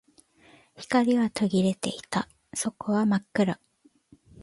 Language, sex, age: Japanese, female, 19-29